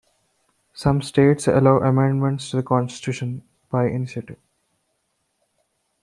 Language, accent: English, India and South Asia (India, Pakistan, Sri Lanka)